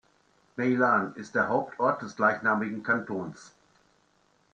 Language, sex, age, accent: German, male, 50-59, Deutschland Deutsch